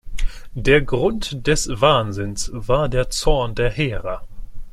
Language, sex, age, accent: German, male, 19-29, Deutschland Deutsch